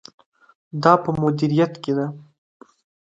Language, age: Pashto, 19-29